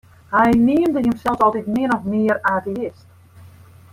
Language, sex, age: Western Frisian, female, 40-49